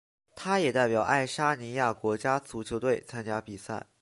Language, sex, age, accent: Chinese, male, under 19, 出生地：河北省